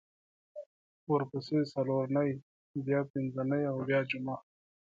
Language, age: Pashto, 30-39